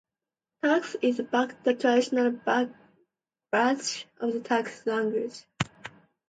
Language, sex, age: English, female, 19-29